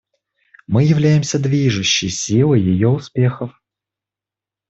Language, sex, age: Russian, male, 19-29